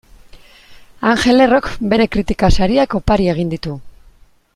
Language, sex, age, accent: Basque, female, 19-29, Mendebalekoa (Araba, Bizkaia, Gipuzkoako mendebaleko herri batzuk)